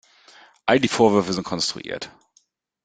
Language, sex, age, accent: German, male, 30-39, Deutschland Deutsch